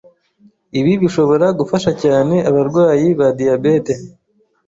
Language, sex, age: Kinyarwanda, male, 30-39